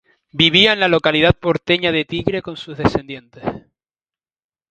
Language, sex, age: Spanish, male, 19-29